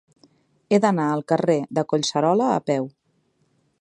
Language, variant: Catalan, Central